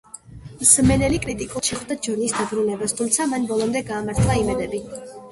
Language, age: Georgian, 30-39